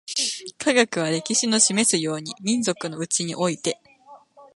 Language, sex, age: Japanese, female, 19-29